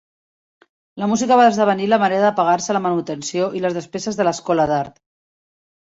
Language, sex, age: Catalan, female, 50-59